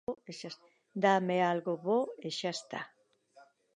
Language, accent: Galician, Normativo (estándar)